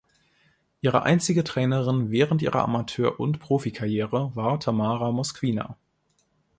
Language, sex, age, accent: German, male, 19-29, Deutschland Deutsch